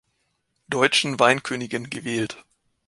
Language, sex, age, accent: German, male, 19-29, Deutschland Deutsch